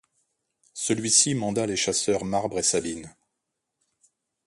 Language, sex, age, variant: French, male, 40-49, Français de métropole